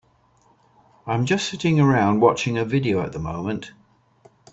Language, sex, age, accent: English, male, 60-69, England English